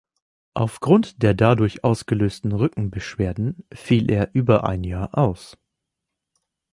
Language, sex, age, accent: German, male, 19-29, Deutschland Deutsch